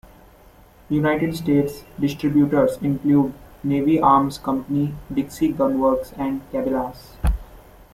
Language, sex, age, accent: English, male, 19-29, India and South Asia (India, Pakistan, Sri Lanka)